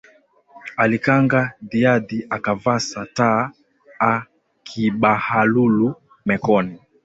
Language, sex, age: Swahili, male, 19-29